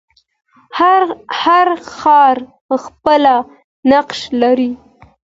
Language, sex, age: Pashto, female, 19-29